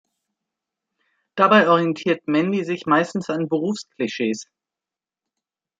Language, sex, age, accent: German, female, 50-59, Deutschland Deutsch